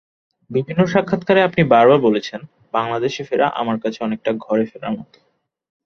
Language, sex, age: Bengali, male, under 19